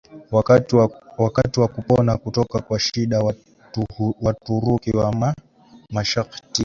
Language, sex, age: Swahili, male, 19-29